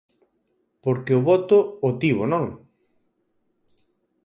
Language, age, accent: Galician, 19-29, Oriental (común en zona oriental)